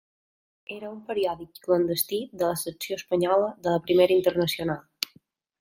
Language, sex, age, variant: Catalan, female, 19-29, Balear